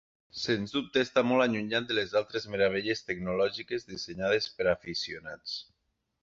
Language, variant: Catalan, Septentrional